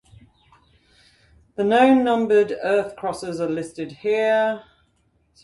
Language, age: English, 50-59